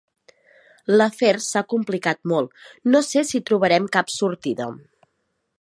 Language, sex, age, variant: Catalan, female, 30-39, Central